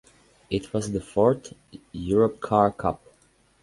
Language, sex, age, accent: English, male, 19-29, United States English